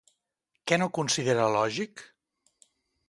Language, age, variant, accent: Catalan, 50-59, Central, central